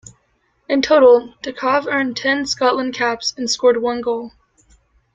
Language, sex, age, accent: English, female, 19-29, United States English